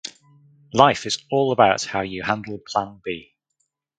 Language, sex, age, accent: English, male, 30-39, England English